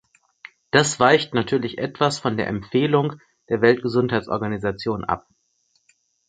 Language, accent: German, Deutschland Deutsch